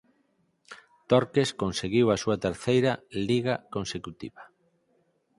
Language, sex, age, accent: Galician, male, 50-59, Central (gheada)